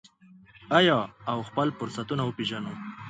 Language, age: Pashto, 19-29